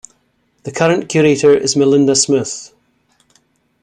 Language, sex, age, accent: English, male, 60-69, Scottish English